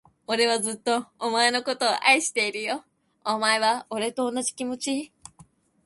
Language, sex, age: Japanese, female, 19-29